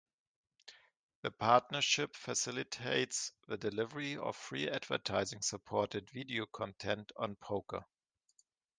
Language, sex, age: English, male, 40-49